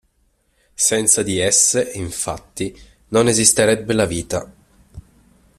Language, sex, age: Italian, male, 19-29